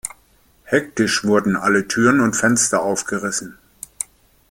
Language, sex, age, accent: German, male, 50-59, Deutschland Deutsch